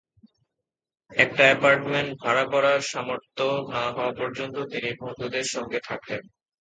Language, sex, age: Bengali, male, 19-29